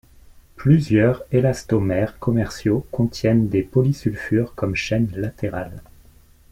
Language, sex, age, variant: French, male, 30-39, Français de métropole